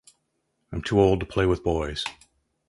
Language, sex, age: English, male, 60-69